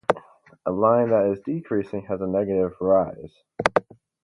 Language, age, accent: English, 19-29, United States English